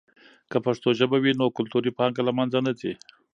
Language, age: Pashto, 40-49